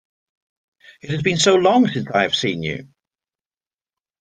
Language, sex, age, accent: English, male, 40-49, England English